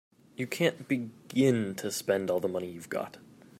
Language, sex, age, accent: English, male, 19-29, United States English